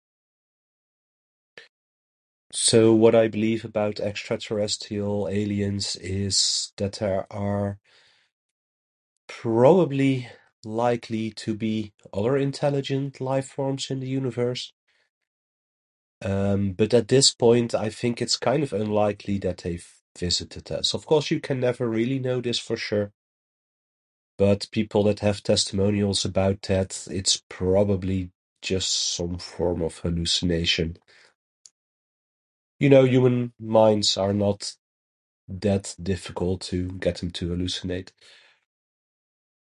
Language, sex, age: English, male, 30-39